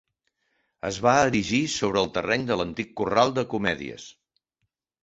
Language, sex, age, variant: Catalan, male, 60-69, Central